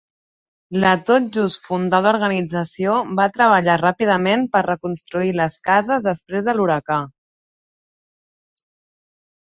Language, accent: Catalan, Barcelona